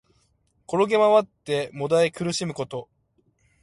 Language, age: Japanese, 19-29